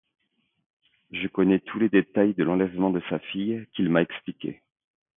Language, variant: French, Français de métropole